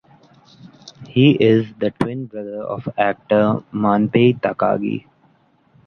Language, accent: English, India and South Asia (India, Pakistan, Sri Lanka)